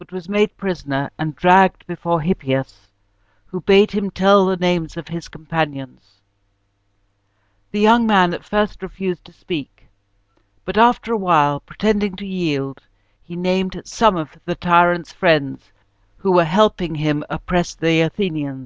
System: none